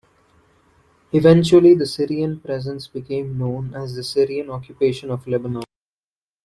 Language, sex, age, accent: English, male, 19-29, India and South Asia (India, Pakistan, Sri Lanka)